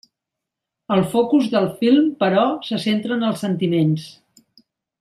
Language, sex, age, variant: Catalan, female, 40-49, Central